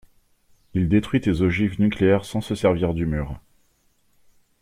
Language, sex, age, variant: French, male, 30-39, Français de métropole